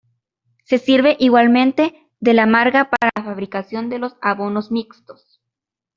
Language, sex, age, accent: Spanish, female, under 19, América central